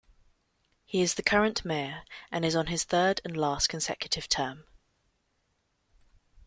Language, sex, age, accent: English, female, 19-29, England English